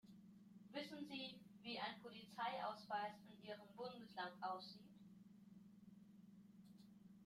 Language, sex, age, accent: German, male, under 19, Deutschland Deutsch